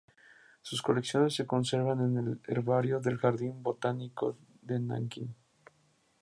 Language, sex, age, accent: Spanish, male, 19-29, México